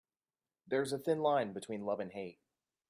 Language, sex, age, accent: English, male, 19-29, United States English